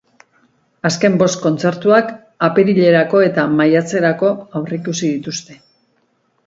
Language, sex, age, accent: Basque, female, 50-59, Mendebalekoa (Araba, Bizkaia, Gipuzkoako mendebaleko herri batzuk)